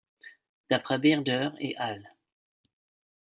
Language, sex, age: French, male, 19-29